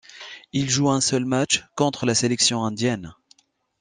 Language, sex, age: French, male, 30-39